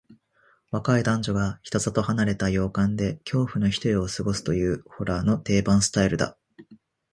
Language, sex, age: Japanese, male, 19-29